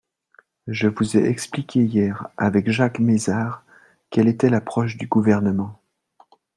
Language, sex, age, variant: French, male, 40-49, Français de métropole